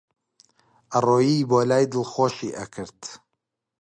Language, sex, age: Central Kurdish, male, 30-39